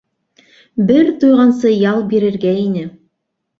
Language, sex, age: Bashkir, female, 30-39